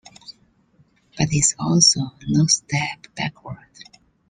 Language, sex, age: English, female, 30-39